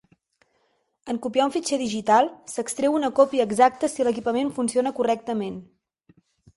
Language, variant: Catalan, Central